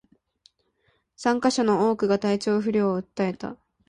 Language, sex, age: Japanese, female, 19-29